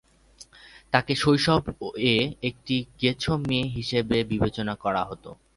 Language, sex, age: Bengali, male, 19-29